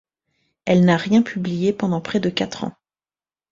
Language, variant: French, Français de métropole